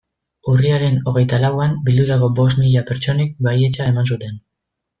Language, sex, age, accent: Basque, female, 19-29, Mendebalekoa (Araba, Bizkaia, Gipuzkoako mendebaleko herri batzuk)